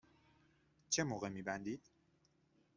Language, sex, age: Persian, male, 19-29